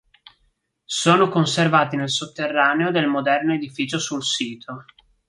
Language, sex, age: Italian, male, 19-29